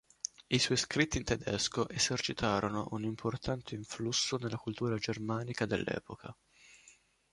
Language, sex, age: Italian, male, 19-29